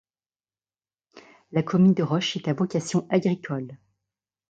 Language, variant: French, Français de métropole